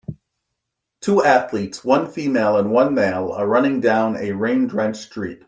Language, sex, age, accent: English, male, 50-59, United States English